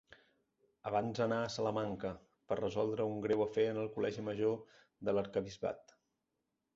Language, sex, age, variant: Catalan, male, 30-39, Central